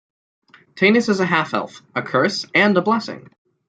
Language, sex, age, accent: English, male, under 19, United States English